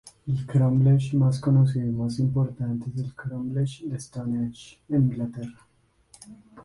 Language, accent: Spanish, Caribe: Cuba, Venezuela, Puerto Rico, República Dominicana, Panamá, Colombia caribeña, México caribeño, Costa del golfo de México